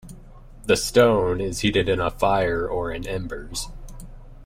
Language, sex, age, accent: English, male, 19-29, United States English